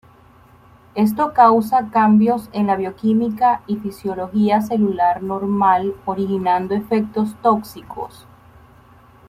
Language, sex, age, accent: Spanish, female, 19-29, Caribe: Cuba, Venezuela, Puerto Rico, República Dominicana, Panamá, Colombia caribeña, México caribeño, Costa del golfo de México